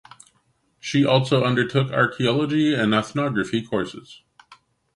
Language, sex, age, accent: English, male, 50-59, Canadian English